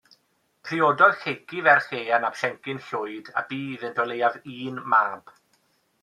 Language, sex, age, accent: Welsh, male, 19-29, Y Deyrnas Unedig Cymraeg